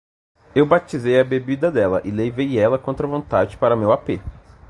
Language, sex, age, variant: Portuguese, male, 19-29, Portuguese (Brasil)